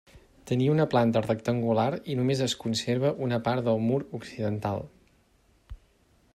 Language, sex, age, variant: Catalan, male, 40-49, Central